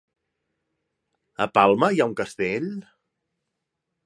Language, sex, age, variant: Catalan, male, 30-39, Central